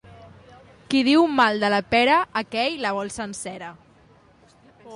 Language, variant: Catalan, Central